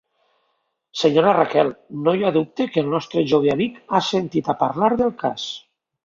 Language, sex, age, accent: Catalan, male, 40-49, valencià